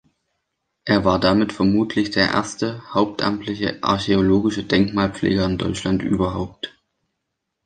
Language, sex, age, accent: German, male, under 19, Deutschland Deutsch